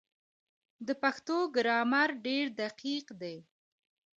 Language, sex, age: Pashto, female, 30-39